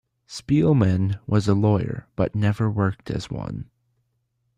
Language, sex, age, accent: English, male, under 19, United States English